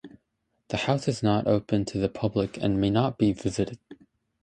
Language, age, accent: English, 19-29, United States English